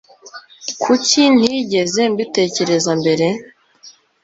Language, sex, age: Kinyarwanda, female, 19-29